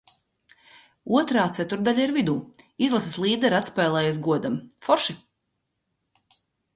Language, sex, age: Latvian, female, 50-59